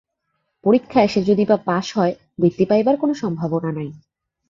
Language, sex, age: Bengali, female, 19-29